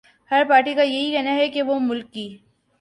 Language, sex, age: Urdu, female, 19-29